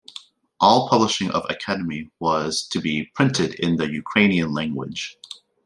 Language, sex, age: English, male, 19-29